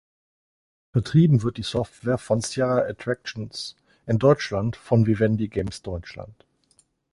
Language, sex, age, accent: German, male, 30-39, Deutschland Deutsch